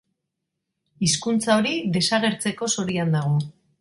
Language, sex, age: Basque, female, 40-49